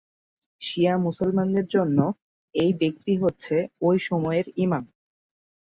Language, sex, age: Bengali, male, 19-29